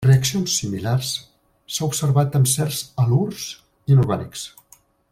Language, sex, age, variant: Catalan, male, 60-69, Central